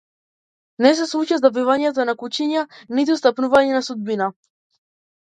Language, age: Macedonian, 40-49